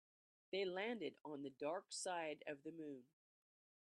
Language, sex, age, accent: English, female, 60-69, United States English